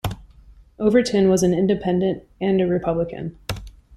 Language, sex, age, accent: English, female, 30-39, United States English